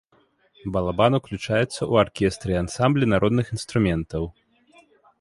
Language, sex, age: Belarusian, male, 19-29